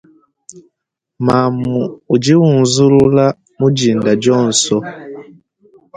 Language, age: Luba-Lulua, 19-29